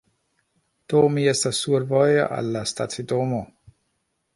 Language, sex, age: Esperanto, male, 50-59